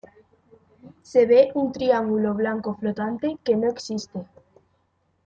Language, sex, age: Spanish, female, under 19